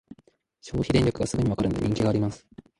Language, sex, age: Japanese, male, 19-29